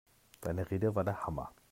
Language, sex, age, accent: German, male, 40-49, Deutschland Deutsch